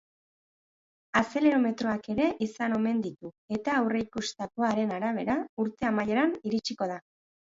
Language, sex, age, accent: Basque, female, 30-39, Batua